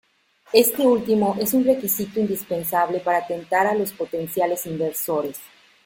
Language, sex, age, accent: Spanish, female, 50-59, México